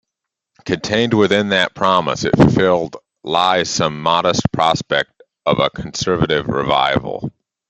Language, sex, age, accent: English, male, 30-39, Canadian English